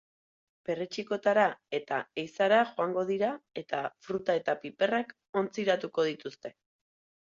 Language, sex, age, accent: Basque, female, 30-39, Erdialdekoa edo Nafarra (Gipuzkoa, Nafarroa)